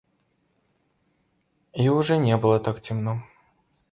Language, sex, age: Russian, male, 19-29